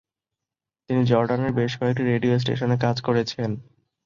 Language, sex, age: Bengali, male, 19-29